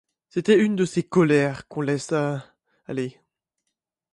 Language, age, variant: French, 19-29, Français de métropole